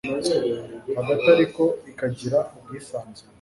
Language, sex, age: Kinyarwanda, male, under 19